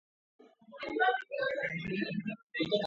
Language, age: Spanish, 19-29